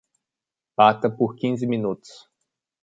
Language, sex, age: Portuguese, male, 19-29